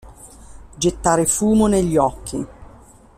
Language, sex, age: Italian, female, 50-59